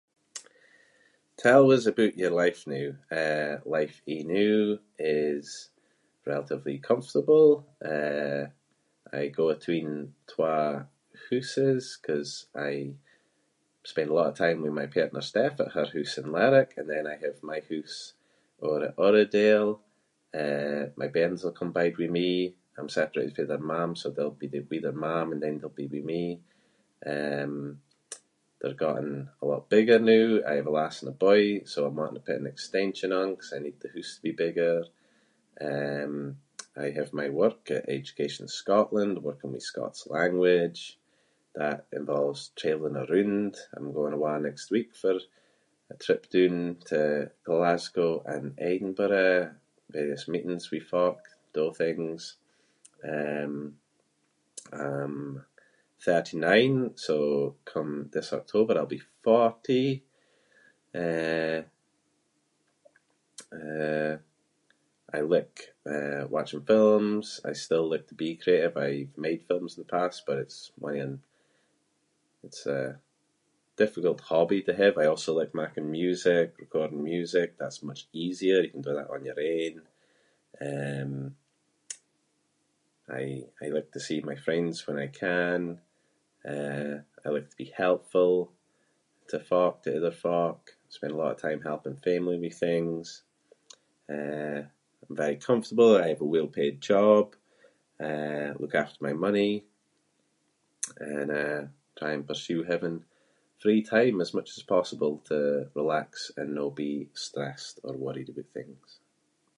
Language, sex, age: Scots, male, 30-39